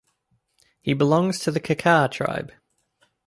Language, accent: English, Australian English